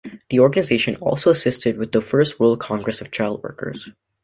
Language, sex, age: English, male, under 19